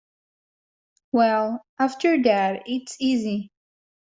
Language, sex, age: English, female, 19-29